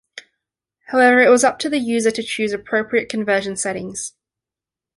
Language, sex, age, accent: English, female, 19-29, Australian English